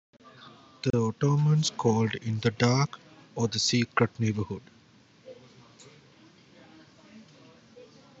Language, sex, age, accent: English, male, 19-29, United States English